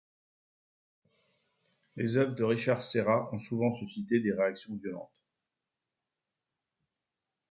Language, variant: French, Français de métropole